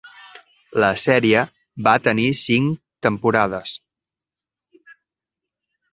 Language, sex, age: Catalan, male, 40-49